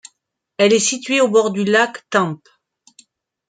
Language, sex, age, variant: French, female, 40-49, Français de métropole